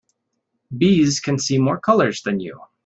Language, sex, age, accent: English, male, 19-29, United States English